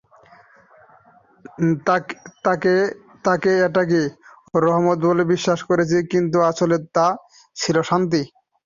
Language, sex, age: Bengali, male, 19-29